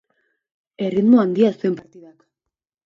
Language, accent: Basque, Erdialdekoa edo Nafarra (Gipuzkoa, Nafarroa)